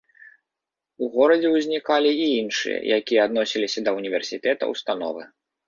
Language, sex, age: Belarusian, male, 30-39